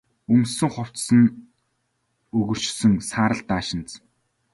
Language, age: Mongolian, 19-29